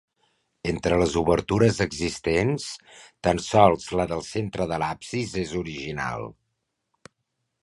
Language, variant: Catalan, Central